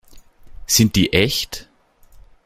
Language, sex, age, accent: German, male, 19-29, Österreichisches Deutsch